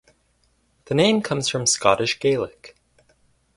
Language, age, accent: English, 19-29, United States English